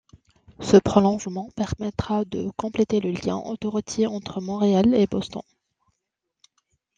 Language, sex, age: French, female, 19-29